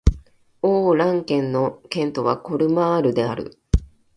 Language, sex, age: Japanese, female, 40-49